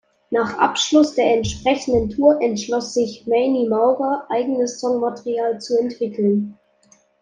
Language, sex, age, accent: German, male, under 19, Deutschland Deutsch